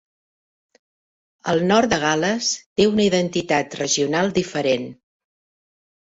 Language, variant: Catalan, Central